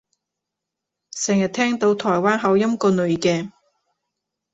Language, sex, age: Cantonese, female, 19-29